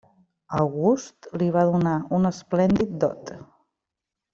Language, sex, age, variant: Catalan, female, 19-29, Central